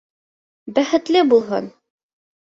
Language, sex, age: Bashkir, female, 19-29